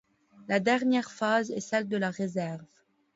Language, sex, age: French, female, under 19